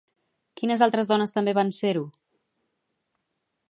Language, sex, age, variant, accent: Catalan, female, 40-49, Central, central